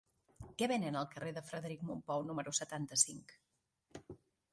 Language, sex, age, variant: Catalan, female, 30-39, Central